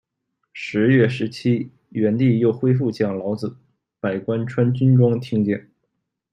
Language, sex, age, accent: Chinese, male, 19-29, 出生地：吉林省